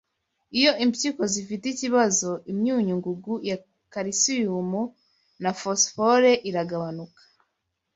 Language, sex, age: Kinyarwanda, female, 19-29